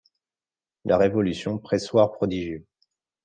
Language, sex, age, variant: French, male, 30-39, Français de métropole